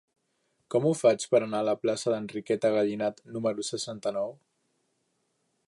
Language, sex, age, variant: Catalan, male, under 19, Central